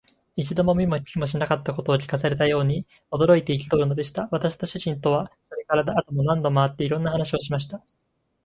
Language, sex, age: Japanese, male, 19-29